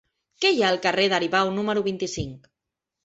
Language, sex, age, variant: Catalan, female, 19-29, Central